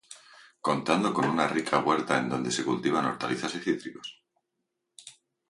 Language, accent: Spanish, España: Centro-Sur peninsular (Madrid, Toledo, Castilla-La Mancha)